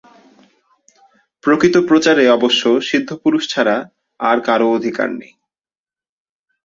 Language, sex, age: Bengali, male, 19-29